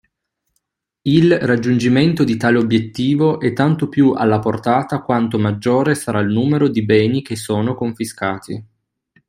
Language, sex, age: Italian, male, 19-29